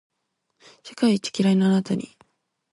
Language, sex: Japanese, female